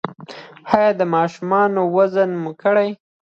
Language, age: Pashto, under 19